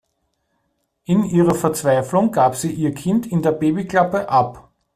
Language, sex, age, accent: German, male, 30-39, Österreichisches Deutsch